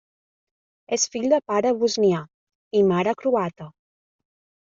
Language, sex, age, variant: Catalan, female, 30-39, Central